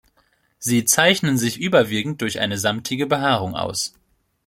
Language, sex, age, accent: German, male, 19-29, Deutschland Deutsch